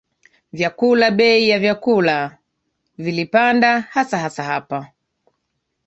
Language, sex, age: Swahili, female, 30-39